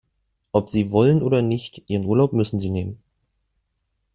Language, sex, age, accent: German, male, 19-29, Deutschland Deutsch